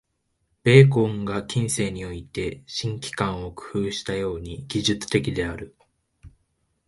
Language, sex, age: Japanese, male, 19-29